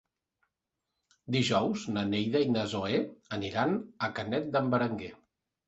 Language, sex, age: Catalan, male, 40-49